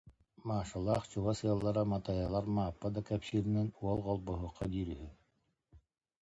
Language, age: Yakut, 50-59